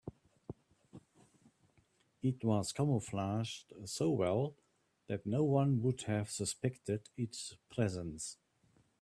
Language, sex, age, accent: English, male, 60-69, Southern African (South Africa, Zimbabwe, Namibia)